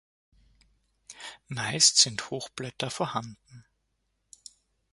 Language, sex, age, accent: German, male, 30-39, Österreichisches Deutsch